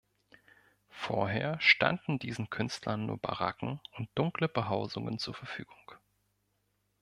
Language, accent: German, Deutschland Deutsch